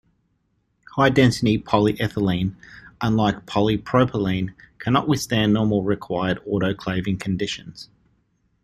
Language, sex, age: English, male, 40-49